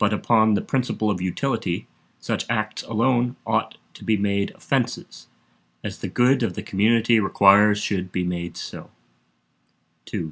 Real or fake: real